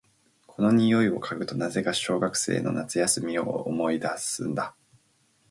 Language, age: Japanese, under 19